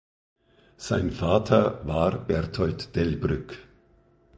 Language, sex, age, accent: German, male, 50-59, Österreichisches Deutsch